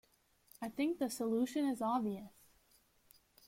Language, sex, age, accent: English, female, 19-29, United States English